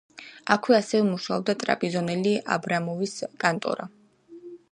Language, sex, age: Georgian, female, 19-29